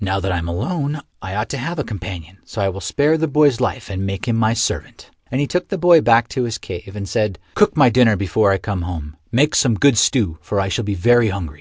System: none